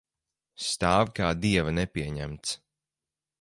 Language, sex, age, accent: Latvian, male, 19-29, Riga